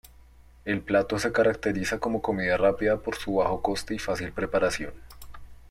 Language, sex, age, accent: Spanish, male, 19-29, Andino-Pacífico: Colombia, Perú, Ecuador, oeste de Bolivia y Venezuela andina